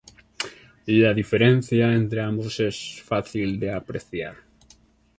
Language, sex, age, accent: Spanish, male, 19-29, México